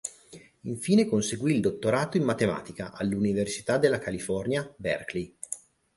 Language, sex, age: Italian, male, 30-39